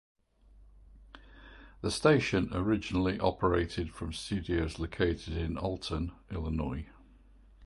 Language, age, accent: English, 60-69, England English